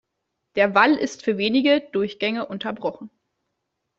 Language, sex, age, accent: German, female, 19-29, Deutschland Deutsch